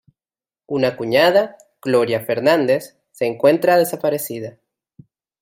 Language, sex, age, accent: Spanish, male, 19-29, Caribe: Cuba, Venezuela, Puerto Rico, República Dominicana, Panamá, Colombia caribeña, México caribeño, Costa del golfo de México